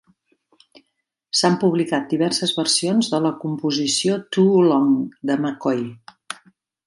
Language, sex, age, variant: Catalan, female, 60-69, Central